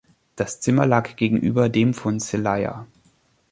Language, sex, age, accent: German, male, 19-29, Deutschland Deutsch